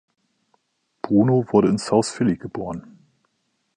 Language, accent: German, Deutschland Deutsch